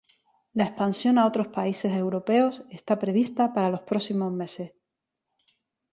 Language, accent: Spanish, España: Sur peninsular (Andalucia, Extremadura, Murcia)